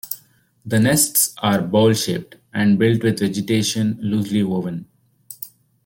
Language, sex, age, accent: English, male, 19-29, India and South Asia (India, Pakistan, Sri Lanka)